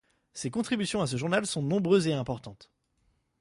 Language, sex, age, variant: French, male, 30-39, Français de métropole